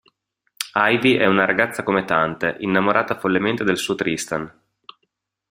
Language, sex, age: Italian, male, 30-39